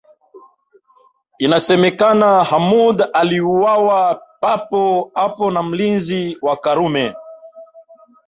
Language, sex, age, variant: Swahili, male, 40-49, Kiswahili cha Bara ya Tanzania